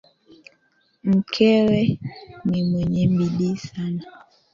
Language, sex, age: Swahili, female, 19-29